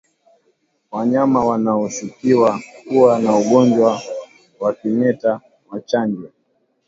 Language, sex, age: Swahili, male, 19-29